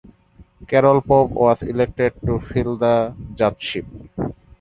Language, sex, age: English, male, 19-29